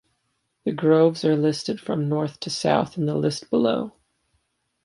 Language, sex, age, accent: English, male, 19-29, United States English